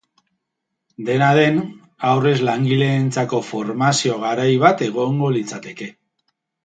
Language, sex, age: Basque, male, 40-49